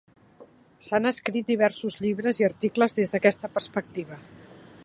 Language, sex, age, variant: Catalan, female, 50-59, Central